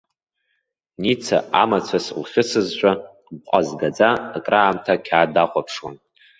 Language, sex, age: Abkhazian, male, under 19